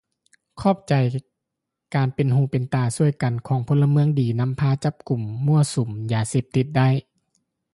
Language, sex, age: Lao, male, 30-39